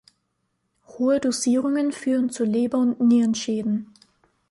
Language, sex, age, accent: German, female, 19-29, Österreichisches Deutsch